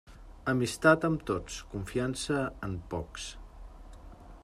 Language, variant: Catalan, Central